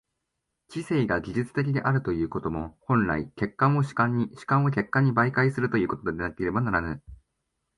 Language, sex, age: Japanese, male, 19-29